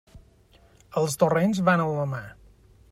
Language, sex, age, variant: Catalan, male, 40-49, Balear